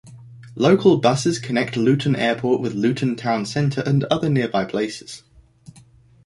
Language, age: English, 19-29